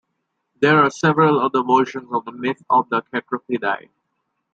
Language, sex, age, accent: English, male, 19-29, United States English